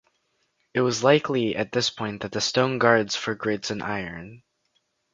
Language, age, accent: English, under 19, United States English